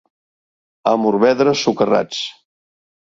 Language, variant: Catalan, Central